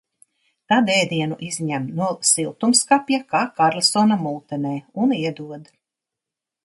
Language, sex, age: Latvian, female, 60-69